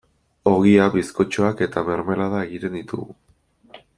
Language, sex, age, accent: Basque, male, 19-29, Erdialdekoa edo Nafarra (Gipuzkoa, Nafarroa)